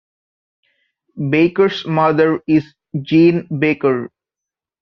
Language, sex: English, male